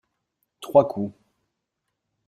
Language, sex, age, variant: French, male, 40-49, Français de métropole